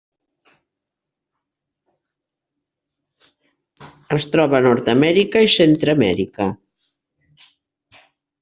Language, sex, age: Catalan, female, 70-79